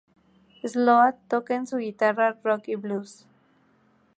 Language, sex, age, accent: Spanish, female, 19-29, México